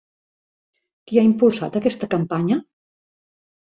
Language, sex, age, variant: Catalan, female, 60-69, Central